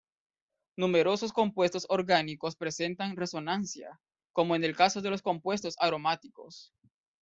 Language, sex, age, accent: Spanish, male, 19-29, América central